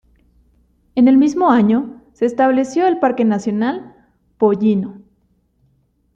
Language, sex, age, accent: Spanish, female, 19-29, México